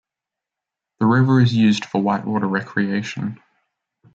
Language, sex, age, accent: English, male, under 19, Australian English